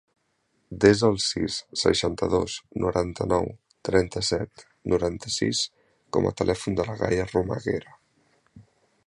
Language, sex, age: Catalan, male, 19-29